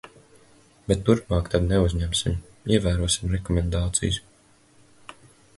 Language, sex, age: Latvian, male, 19-29